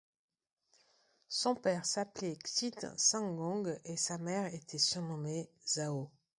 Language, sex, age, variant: French, female, 40-49, Français de métropole